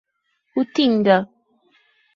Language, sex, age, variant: Portuguese, female, 19-29, Portuguese (Brasil)